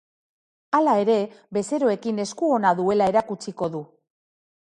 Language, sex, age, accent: Basque, female, 40-49, Mendebalekoa (Araba, Bizkaia, Gipuzkoako mendebaleko herri batzuk)